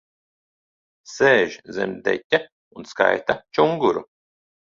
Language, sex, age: Latvian, male, 40-49